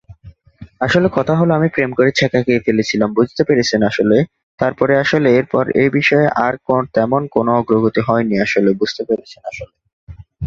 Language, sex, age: Bengali, male, 19-29